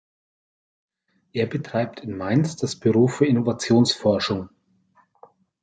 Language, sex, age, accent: German, male, 40-49, Deutschland Deutsch